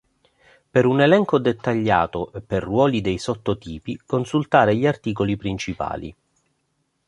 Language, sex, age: Italian, male, 40-49